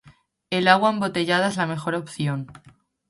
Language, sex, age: Spanish, female, 19-29